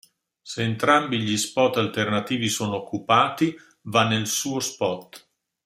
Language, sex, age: Italian, male, 60-69